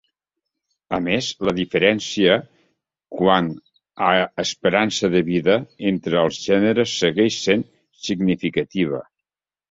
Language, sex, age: Catalan, male, 70-79